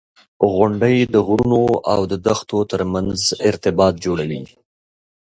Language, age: Pashto, 30-39